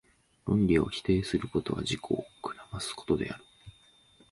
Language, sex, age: Japanese, male, 19-29